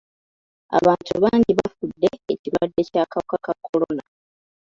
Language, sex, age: Ganda, female, 30-39